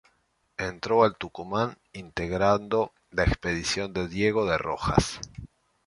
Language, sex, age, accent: Spanish, male, 40-49, Rioplatense: Argentina, Uruguay, este de Bolivia, Paraguay